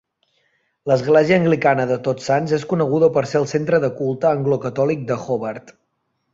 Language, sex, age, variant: Catalan, male, 19-29, Central